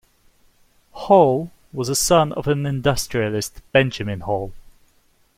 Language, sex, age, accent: English, male, 30-39, England English